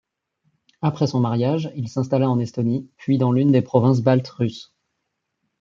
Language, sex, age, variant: French, male, 30-39, Français de métropole